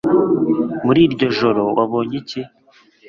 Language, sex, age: Kinyarwanda, female, under 19